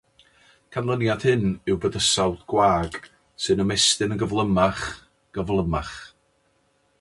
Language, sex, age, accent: Welsh, male, 40-49, Y Deyrnas Unedig Cymraeg